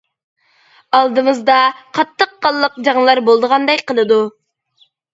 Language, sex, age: Uyghur, female, under 19